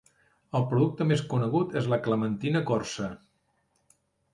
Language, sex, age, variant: Catalan, male, 50-59, Central